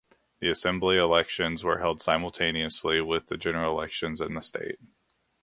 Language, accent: English, United States English